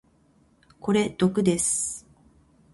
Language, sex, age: Japanese, female, 50-59